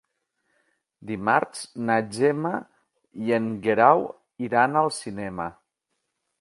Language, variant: Catalan, Septentrional